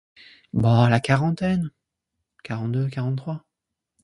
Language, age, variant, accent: French, 19-29, Français de métropole, Français de l'est de la France